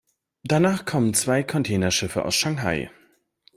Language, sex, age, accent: German, male, 19-29, Deutschland Deutsch